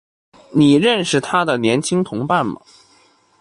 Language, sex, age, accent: Chinese, male, 19-29, 出生地：北京市